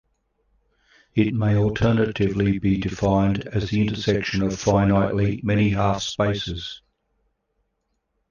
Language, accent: English, Australian English